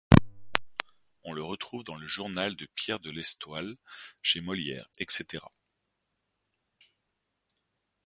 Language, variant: French, Français de métropole